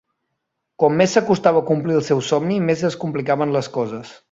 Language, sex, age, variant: Catalan, male, 19-29, Central